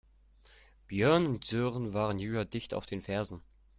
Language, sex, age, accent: German, male, under 19, Deutschland Deutsch